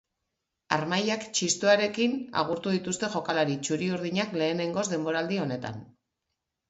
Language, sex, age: Basque, female, 40-49